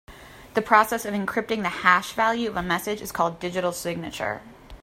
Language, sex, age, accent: English, female, 30-39, United States English